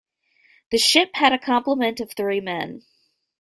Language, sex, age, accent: English, female, 19-29, United States English